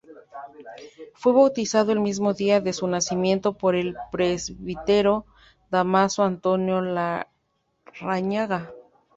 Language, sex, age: Spanish, female, 30-39